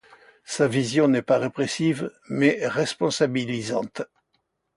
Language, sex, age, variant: French, male, 80-89, Français de métropole